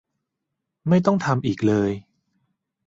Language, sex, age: Thai, male, 30-39